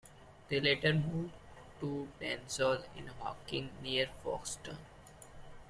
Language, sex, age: English, male, 19-29